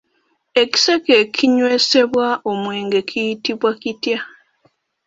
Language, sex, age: Ganda, female, 19-29